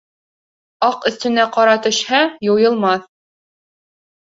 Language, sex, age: Bashkir, female, 19-29